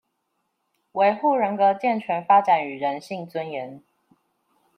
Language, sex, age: Chinese, female, 19-29